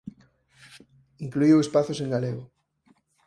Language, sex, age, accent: Galician, male, 30-39, Normativo (estándar)